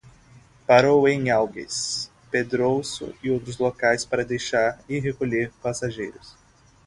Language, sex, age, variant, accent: Portuguese, male, 19-29, Portuguese (Brasil), Nordestino